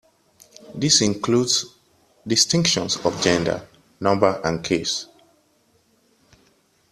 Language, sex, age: English, male, 30-39